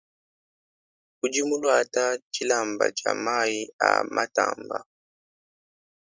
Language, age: Luba-Lulua, 19-29